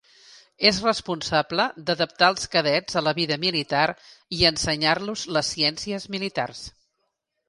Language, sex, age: Catalan, female, 50-59